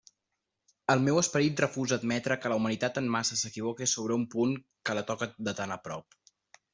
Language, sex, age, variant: Catalan, male, 19-29, Central